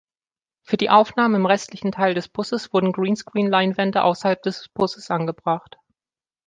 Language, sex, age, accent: German, female, 19-29, Deutschland Deutsch